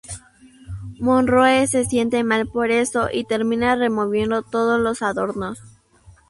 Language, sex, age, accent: Spanish, female, under 19, México